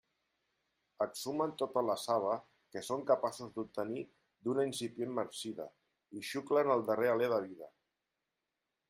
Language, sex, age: Catalan, male, 50-59